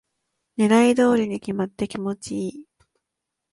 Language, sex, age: Japanese, female, 19-29